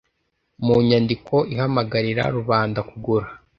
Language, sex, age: Kinyarwanda, male, under 19